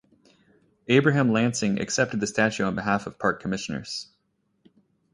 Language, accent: English, United States English